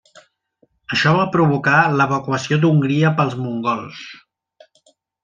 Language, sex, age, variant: Catalan, male, 40-49, Central